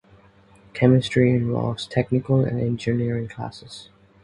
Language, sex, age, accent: English, male, 19-29, England English